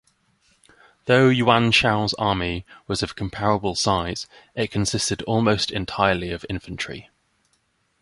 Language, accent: English, England English